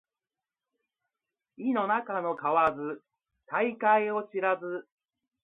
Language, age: Japanese, 30-39